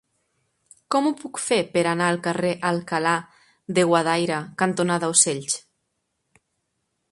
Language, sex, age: Catalan, female, 30-39